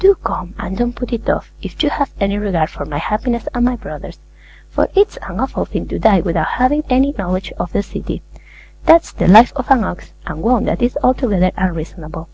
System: none